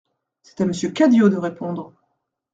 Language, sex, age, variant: French, female, 40-49, Français de métropole